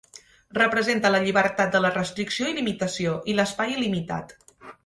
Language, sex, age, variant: Catalan, female, 19-29, Central